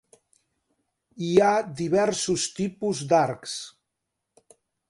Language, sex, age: Catalan, male, 70-79